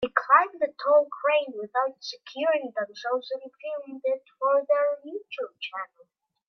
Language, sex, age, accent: English, male, 30-39, Canadian English